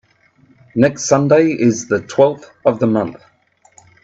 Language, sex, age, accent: English, male, 40-49, Australian English